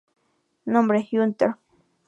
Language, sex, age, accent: Spanish, female, 19-29, México